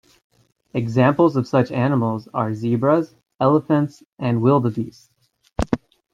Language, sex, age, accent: English, male, 30-39, United States English